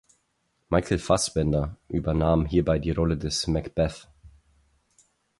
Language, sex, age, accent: German, male, 19-29, Österreichisches Deutsch